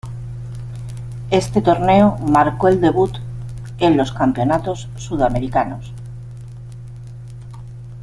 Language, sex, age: Spanish, female, 40-49